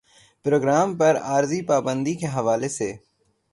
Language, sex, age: Urdu, male, 19-29